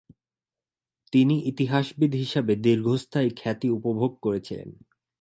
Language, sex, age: Bengali, male, 19-29